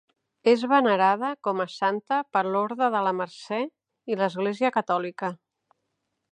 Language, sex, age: Catalan, female, 50-59